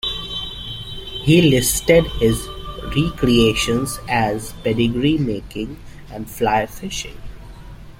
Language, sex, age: English, male, 19-29